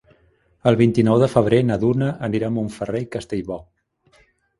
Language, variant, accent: Catalan, Central, central